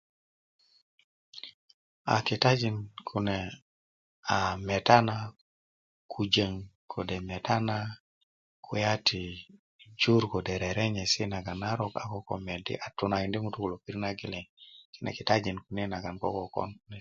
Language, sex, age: Kuku, male, 30-39